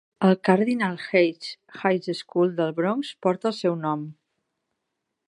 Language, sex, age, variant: Catalan, female, 40-49, Central